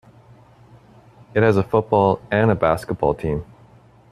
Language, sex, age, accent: English, male, 40-49, United States English